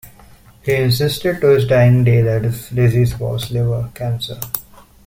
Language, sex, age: English, male, 19-29